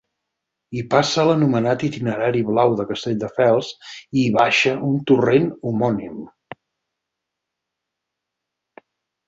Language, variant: Catalan, Central